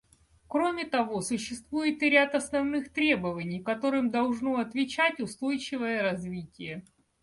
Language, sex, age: Russian, female, 40-49